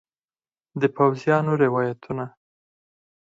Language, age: Pashto, 30-39